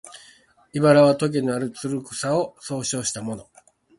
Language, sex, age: Japanese, male, 50-59